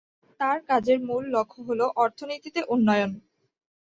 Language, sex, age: Bengali, female, 19-29